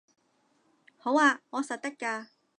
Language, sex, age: Cantonese, female, 40-49